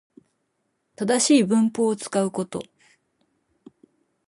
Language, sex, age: Japanese, female, 60-69